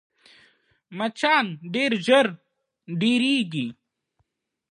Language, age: Pashto, 19-29